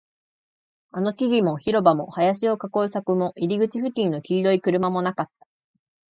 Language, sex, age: Japanese, female, 19-29